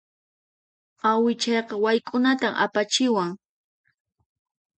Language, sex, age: Puno Quechua, female, 19-29